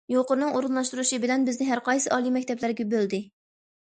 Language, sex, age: Uyghur, female, under 19